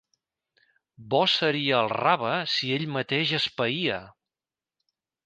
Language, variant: Catalan, Central